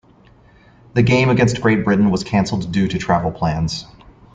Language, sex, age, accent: English, male, 30-39, United States English